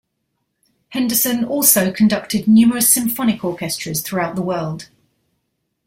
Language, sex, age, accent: English, female, 40-49, England English